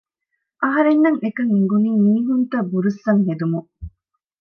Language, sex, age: Divehi, female, 30-39